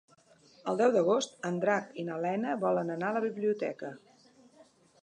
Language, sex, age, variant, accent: Catalan, female, 60-69, Central, central